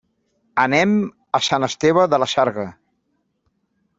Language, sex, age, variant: Catalan, male, 40-49, Central